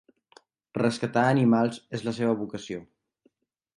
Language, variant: Catalan, Central